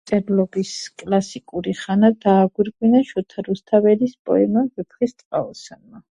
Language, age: Georgian, 40-49